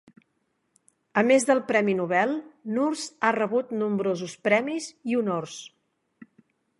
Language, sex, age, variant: Catalan, female, 50-59, Central